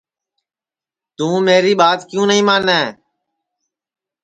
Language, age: Sansi, 19-29